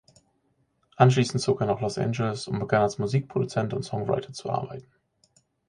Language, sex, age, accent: German, male, 40-49, Deutschland Deutsch